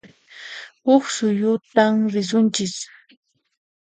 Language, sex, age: Puno Quechua, female, 19-29